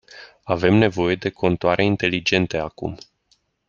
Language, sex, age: Romanian, male, 40-49